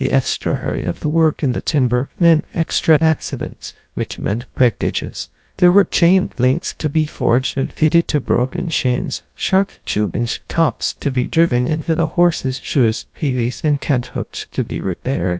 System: TTS, GlowTTS